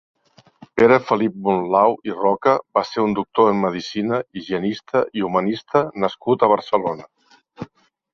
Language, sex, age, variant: Catalan, male, 60-69, Central